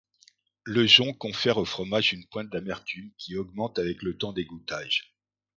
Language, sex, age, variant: French, male, 50-59, Français de métropole